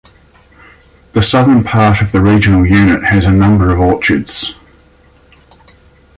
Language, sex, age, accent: English, male, 50-59, Australian English